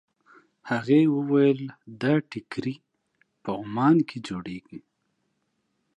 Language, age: Pashto, 30-39